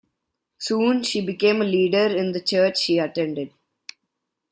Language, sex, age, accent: English, male, 40-49, India and South Asia (India, Pakistan, Sri Lanka)